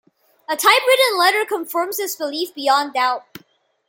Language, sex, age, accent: English, male, under 19, United States English